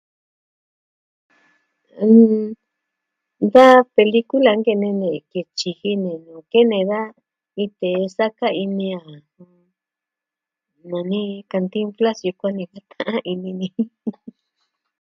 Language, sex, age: Southwestern Tlaxiaco Mixtec, female, 60-69